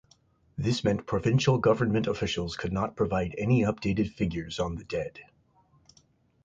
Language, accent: English, United States English